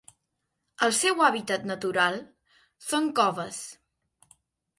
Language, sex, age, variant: Catalan, female, under 19, Central